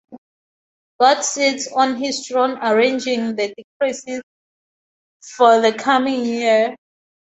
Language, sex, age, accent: English, female, 19-29, Southern African (South Africa, Zimbabwe, Namibia)